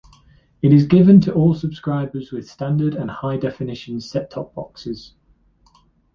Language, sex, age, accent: English, male, 19-29, England English